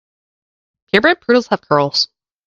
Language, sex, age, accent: English, female, 19-29, United States English